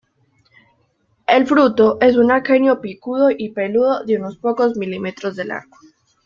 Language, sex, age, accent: Spanish, female, under 19, América central